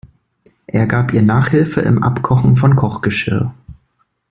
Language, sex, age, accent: German, male, 19-29, Deutschland Deutsch